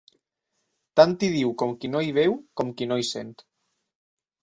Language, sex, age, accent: Catalan, male, 19-29, valencià